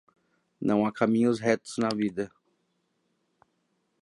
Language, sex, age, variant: Portuguese, male, 19-29, Portuguese (Brasil)